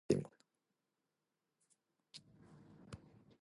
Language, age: English, 19-29